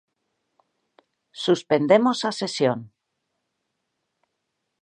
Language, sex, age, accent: Galician, female, 40-49, Atlántico (seseo e gheada)